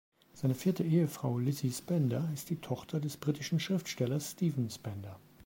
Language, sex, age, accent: German, male, 40-49, Deutschland Deutsch